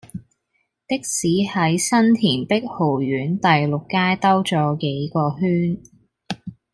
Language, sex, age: Cantonese, female, 19-29